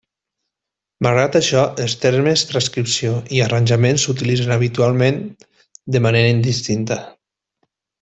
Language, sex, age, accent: Catalan, male, 30-39, valencià